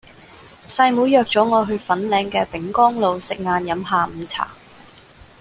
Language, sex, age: Cantonese, female, 19-29